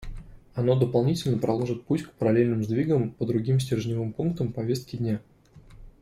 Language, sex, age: Russian, male, 30-39